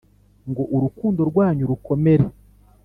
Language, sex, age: Kinyarwanda, male, 30-39